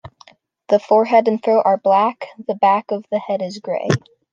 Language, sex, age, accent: English, male, under 19, United States English